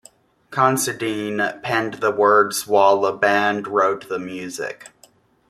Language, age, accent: English, 19-29, United States English